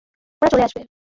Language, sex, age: Bengali, female, 19-29